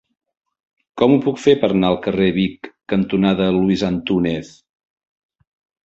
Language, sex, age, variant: Catalan, male, 60-69, Central